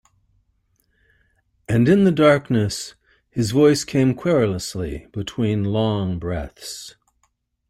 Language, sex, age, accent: English, male, 60-69, United States English